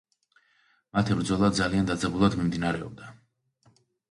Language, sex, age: Georgian, male, 30-39